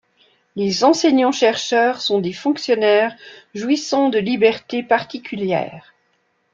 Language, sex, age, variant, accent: French, female, 50-59, Français d'Europe, Français de Suisse